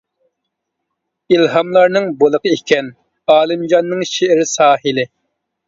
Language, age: Uyghur, 19-29